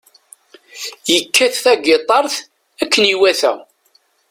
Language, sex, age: Kabyle, female, 60-69